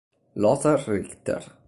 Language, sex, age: Italian, male, under 19